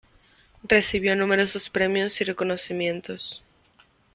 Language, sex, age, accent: Spanish, female, 19-29, México